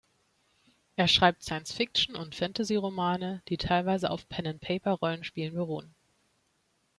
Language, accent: German, Deutschland Deutsch